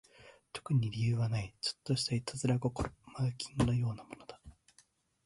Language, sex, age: Japanese, male, 19-29